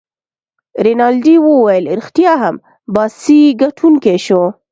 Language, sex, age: Pashto, female, 19-29